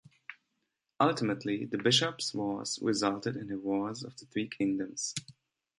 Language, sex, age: English, male, 19-29